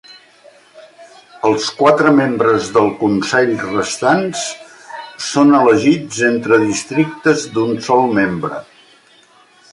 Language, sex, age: Catalan, male, 80-89